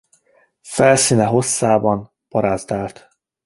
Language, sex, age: Hungarian, male, 19-29